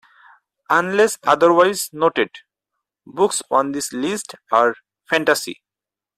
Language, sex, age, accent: English, male, 19-29, India and South Asia (India, Pakistan, Sri Lanka); bangladesh